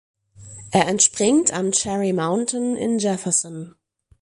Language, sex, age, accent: German, female, 30-39, Deutschland Deutsch